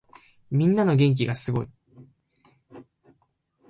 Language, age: Japanese, 19-29